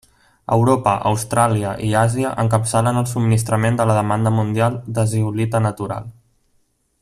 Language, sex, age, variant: Catalan, male, 19-29, Central